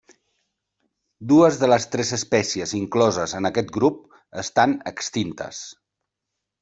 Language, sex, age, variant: Catalan, male, 50-59, Central